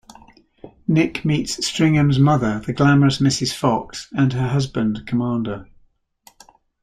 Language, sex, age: English, male, 60-69